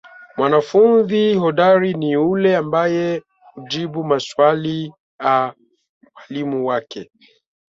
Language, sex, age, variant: Swahili, male, 40-49, Kiswahili cha Bara ya Tanzania